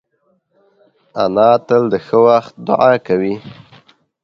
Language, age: Pashto, under 19